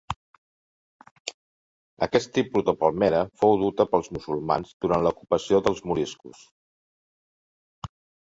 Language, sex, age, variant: Catalan, male, 50-59, Central